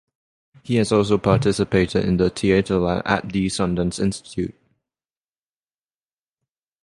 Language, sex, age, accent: English, male, 19-29, England English; Singaporean English